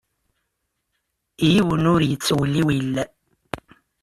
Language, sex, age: Kabyle, male, 40-49